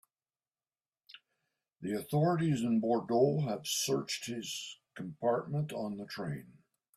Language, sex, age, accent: English, male, 70-79, Canadian English